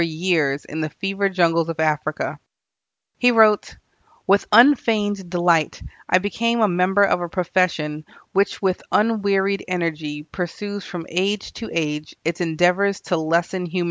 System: none